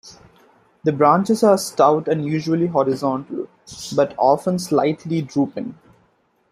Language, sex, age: English, male, 19-29